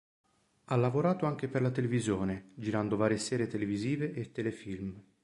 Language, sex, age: Italian, male, 40-49